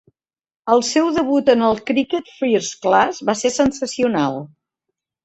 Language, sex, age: Catalan, female, 50-59